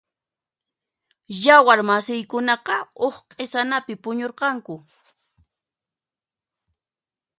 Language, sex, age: Puno Quechua, female, 30-39